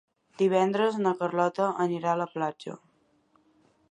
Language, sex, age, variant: Catalan, female, 19-29, Central